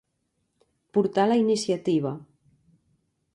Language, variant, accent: Catalan, Central, central